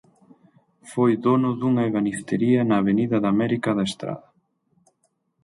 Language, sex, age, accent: Galician, male, 30-39, Normativo (estándar)